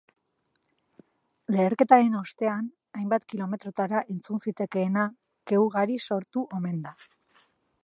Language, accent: Basque, Erdialdekoa edo Nafarra (Gipuzkoa, Nafarroa)